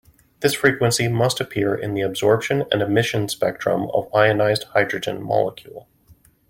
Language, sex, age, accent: English, male, 30-39, United States English